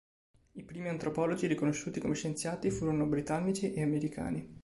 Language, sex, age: Italian, male, 19-29